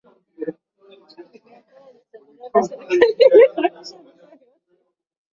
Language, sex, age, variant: Swahili, female, 19-29, Kiswahili cha Bara ya Kenya